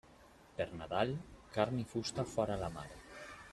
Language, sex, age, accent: Catalan, male, 40-49, valencià